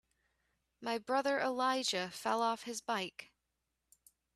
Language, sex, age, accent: English, female, 19-29, United States English